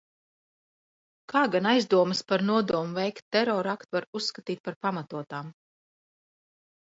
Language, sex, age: Latvian, female, 40-49